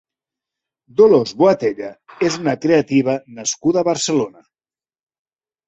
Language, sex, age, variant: Catalan, male, 40-49, Central